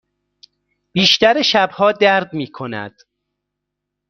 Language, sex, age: Persian, male, 30-39